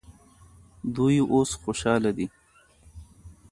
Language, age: Pashto, 30-39